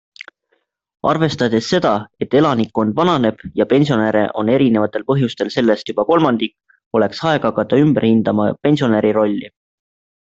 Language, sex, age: Estonian, male, 19-29